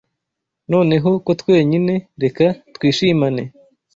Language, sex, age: Kinyarwanda, male, 19-29